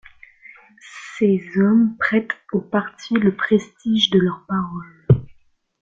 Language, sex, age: French, female, under 19